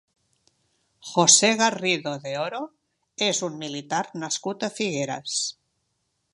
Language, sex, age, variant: Catalan, female, 70-79, Central